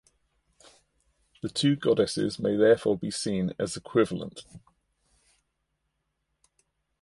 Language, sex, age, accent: English, male, 50-59, England English